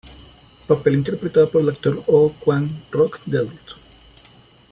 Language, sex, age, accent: Spanish, male, 30-39, Andino-Pacífico: Colombia, Perú, Ecuador, oeste de Bolivia y Venezuela andina